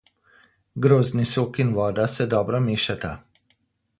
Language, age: Slovenian, 50-59